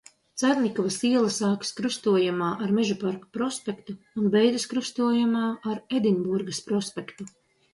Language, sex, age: Latvian, female, 40-49